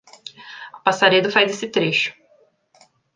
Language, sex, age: Portuguese, female, 19-29